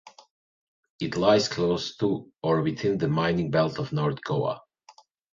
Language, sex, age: English, male, 50-59